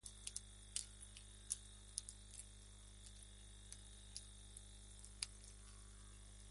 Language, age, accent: Spanish, 40-49, España: Centro-Sur peninsular (Madrid, Toledo, Castilla-La Mancha)